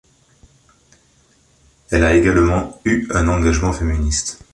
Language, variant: French, Français de métropole